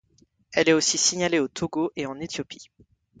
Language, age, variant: French, 30-39, Français de métropole